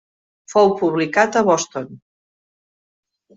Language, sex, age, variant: Catalan, female, 60-69, Central